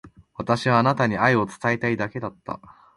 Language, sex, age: Japanese, male, 19-29